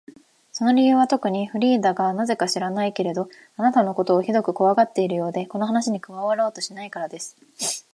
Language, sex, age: Japanese, female, 19-29